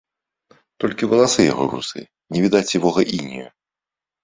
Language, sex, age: Belarusian, male, 40-49